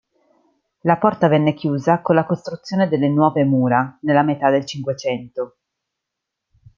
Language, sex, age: Italian, female, 30-39